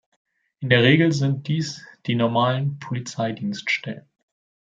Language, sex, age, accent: German, male, 19-29, Deutschland Deutsch